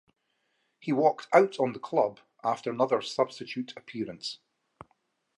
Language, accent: English, Scottish English